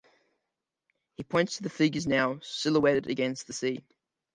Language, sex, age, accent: English, male, under 19, Australian English